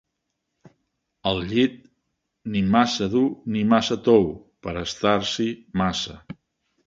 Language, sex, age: Catalan, male, 70-79